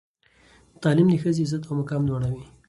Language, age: Pashto, 19-29